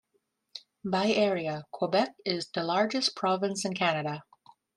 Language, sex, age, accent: English, female, 19-29, United States English